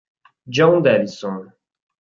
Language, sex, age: Italian, male, 19-29